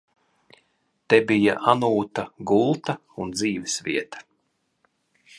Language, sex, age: Latvian, male, 40-49